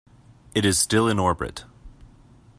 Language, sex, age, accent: English, male, 30-39, United States English